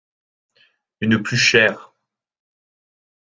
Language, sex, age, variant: French, male, 19-29, Français de métropole